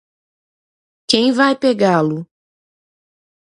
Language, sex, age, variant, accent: Portuguese, female, 30-39, Portuguese (Brasil), Mineiro